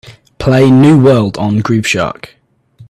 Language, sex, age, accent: English, male, 19-29, England English